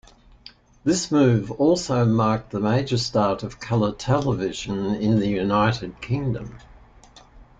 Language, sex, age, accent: English, male, 80-89, Australian English